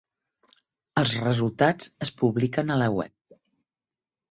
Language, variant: Catalan, Central